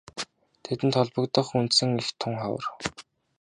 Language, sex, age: Mongolian, male, 19-29